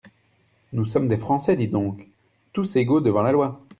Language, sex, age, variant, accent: French, male, 30-39, Français d'Europe, Français de Belgique